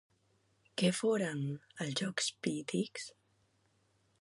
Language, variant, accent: Catalan, Central, central